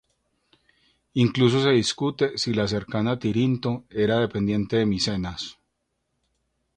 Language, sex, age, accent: Spanish, male, 40-49, Andino-Pacífico: Colombia, Perú, Ecuador, oeste de Bolivia y Venezuela andina